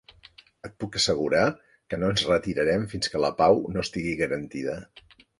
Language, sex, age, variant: Catalan, male, 60-69, Central